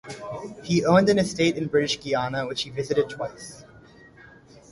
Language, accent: English, United States English